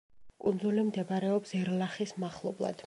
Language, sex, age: Georgian, female, 19-29